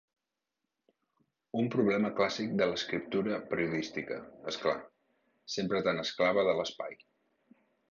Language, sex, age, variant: Catalan, male, 40-49, Central